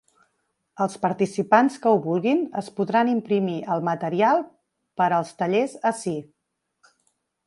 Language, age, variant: Catalan, 40-49, Central